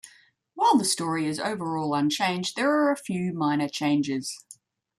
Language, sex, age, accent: English, female, 40-49, Australian English